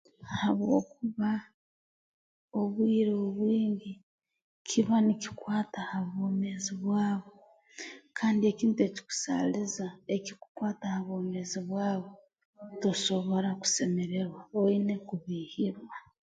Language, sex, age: Tooro, female, 19-29